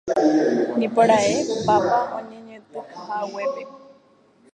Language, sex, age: Guarani, female, 19-29